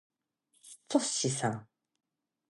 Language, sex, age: Japanese, female, 50-59